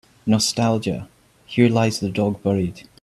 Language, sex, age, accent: English, male, 19-29, Scottish English